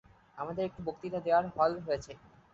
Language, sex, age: Bengali, male, 19-29